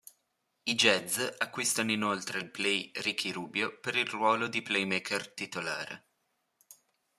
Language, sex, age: Italian, male, under 19